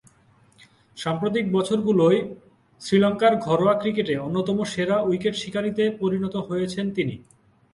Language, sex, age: Bengali, male, 19-29